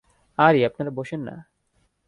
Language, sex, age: Bengali, male, 19-29